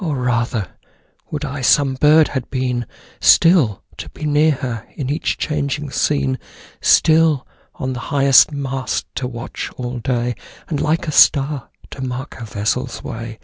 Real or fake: real